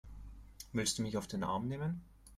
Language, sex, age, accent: German, male, 30-39, Österreichisches Deutsch